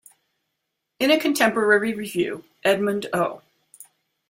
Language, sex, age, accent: English, female, 50-59, United States English